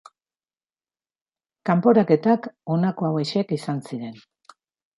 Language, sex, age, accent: Basque, female, 60-69, Erdialdekoa edo Nafarra (Gipuzkoa, Nafarroa)